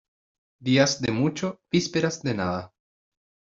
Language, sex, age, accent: Spanish, male, 19-29, Chileno: Chile, Cuyo